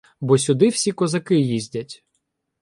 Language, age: Ukrainian, 19-29